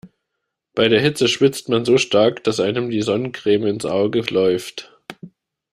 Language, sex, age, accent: German, male, 19-29, Deutschland Deutsch